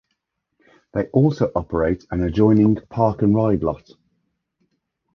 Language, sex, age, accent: English, male, 30-39, England English